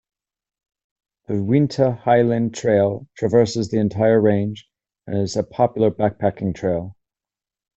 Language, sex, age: English, male, 40-49